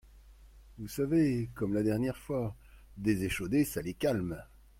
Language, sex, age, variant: French, male, 50-59, Français de métropole